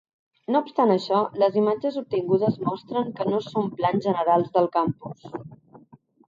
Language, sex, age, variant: Catalan, female, 30-39, Central